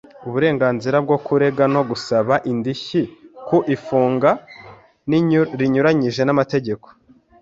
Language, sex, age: Kinyarwanda, male, 19-29